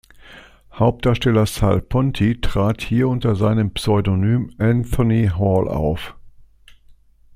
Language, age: German, 60-69